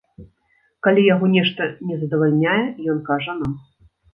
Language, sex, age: Belarusian, female, 40-49